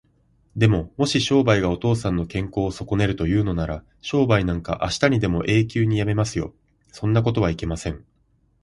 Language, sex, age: Japanese, male, 19-29